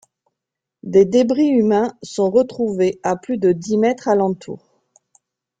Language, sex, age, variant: French, female, 40-49, Français de métropole